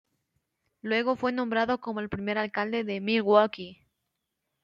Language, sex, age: Spanish, female, under 19